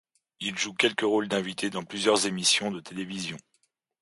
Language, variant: French, Français de métropole